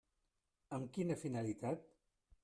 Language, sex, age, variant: Catalan, male, 60-69, Central